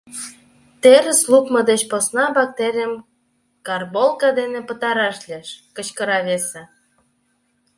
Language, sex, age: Mari, female, 19-29